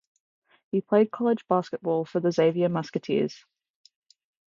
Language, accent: English, Australian English